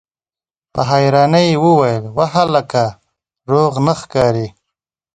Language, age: Pashto, 19-29